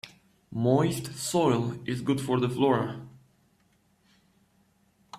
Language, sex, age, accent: English, male, 19-29, United States English